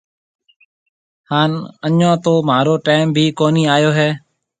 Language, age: Marwari (Pakistan), 40-49